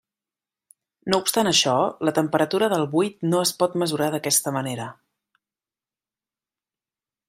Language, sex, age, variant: Catalan, female, 30-39, Central